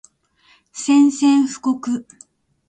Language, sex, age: Japanese, female, 30-39